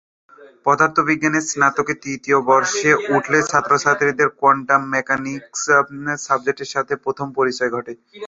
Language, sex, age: Bengali, male, 19-29